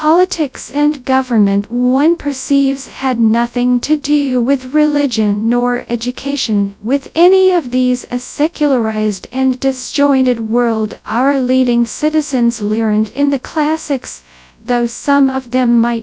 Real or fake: fake